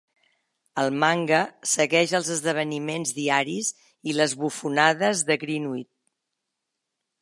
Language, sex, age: Catalan, female, 60-69